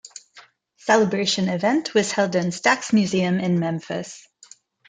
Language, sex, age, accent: English, female, 30-39, India and South Asia (India, Pakistan, Sri Lanka)